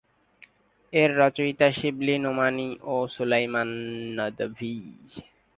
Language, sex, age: Bengali, male, 19-29